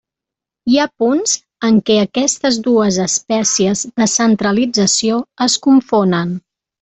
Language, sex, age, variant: Catalan, female, 40-49, Central